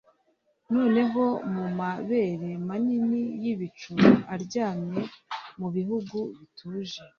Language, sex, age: Kinyarwanda, female, 30-39